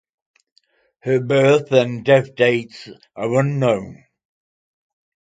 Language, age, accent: English, 30-39, England English